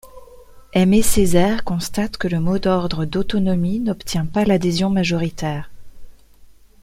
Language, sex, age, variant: French, female, 40-49, Français de métropole